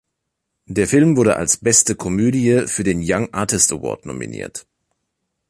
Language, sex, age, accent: German, male, 19-29, Deutschland Deutsch